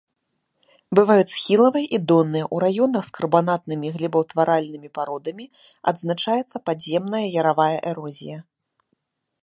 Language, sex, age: Belarusian, female, 30-39